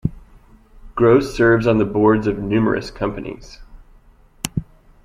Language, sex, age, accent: English, male, 19-29, United States English